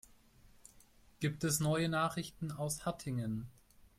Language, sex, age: German, male, 19-29